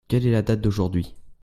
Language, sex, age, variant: French, male, under 19, Français de métropole